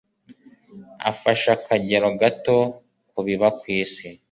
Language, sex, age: Kinyarwanda, male, 19-29